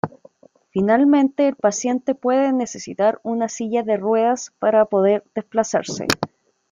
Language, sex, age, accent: Spanish, female, 30-39, Chileno: Chile, Cuyo